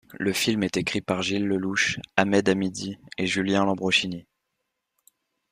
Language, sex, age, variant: French, male, under 19, Français de métropole